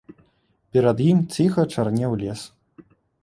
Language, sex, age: Belarusian, male, 19-29